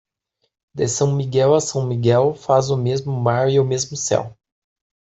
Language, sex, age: Portuguese, female, 30-39